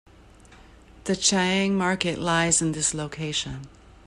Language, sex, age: English, female, 50-59